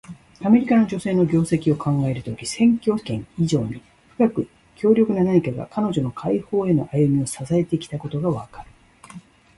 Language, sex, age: Japanese, female, 60-69